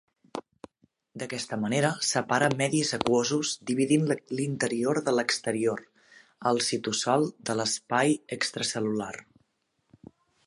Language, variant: Catalan, Central